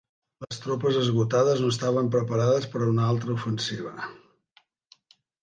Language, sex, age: Catalan, male, 70-79